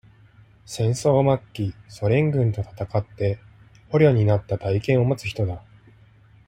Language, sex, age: Japanese, male, 30-39